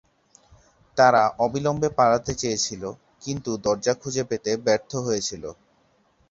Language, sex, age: Bengali, male, 19-29